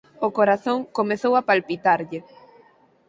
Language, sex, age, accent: Galician, female, 19-29, Normativo (estándar)